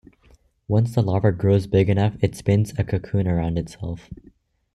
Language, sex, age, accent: English, male, under 19, United States English